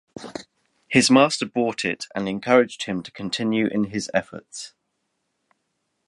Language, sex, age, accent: English, male, 19-29, England English